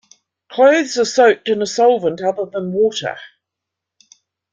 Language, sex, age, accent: English, female, 60-69, New Zealand English